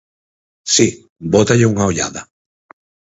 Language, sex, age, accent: Galician, male, 40-49, Central (gheada)